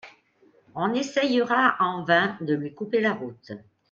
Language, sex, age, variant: French, male, 30-39, Français de métropole